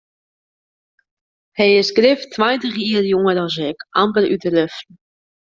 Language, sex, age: Western Frisian, female, 19-29